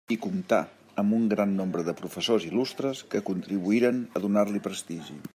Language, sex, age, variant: Catalan, male, 60-69, Central